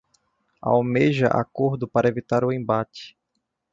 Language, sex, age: Portuguese, male, 19-29